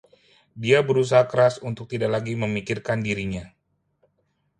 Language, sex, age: Indonesian, male, 40-49